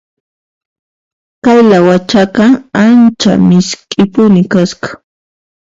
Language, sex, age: Puno Quechua, female, 19-29